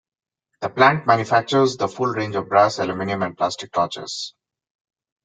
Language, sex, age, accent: English, male, 30-39, India and South Asia (India, Pakistan, Sri Lanka)